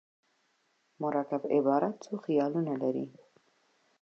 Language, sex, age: Pashto, female, 19-29